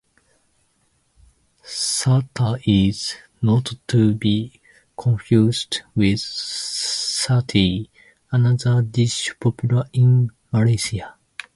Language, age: English, 19-29